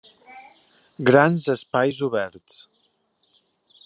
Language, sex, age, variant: Catalan, male, 40-49, Central